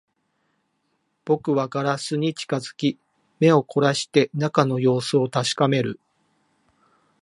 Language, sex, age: Japanese, male, 50-59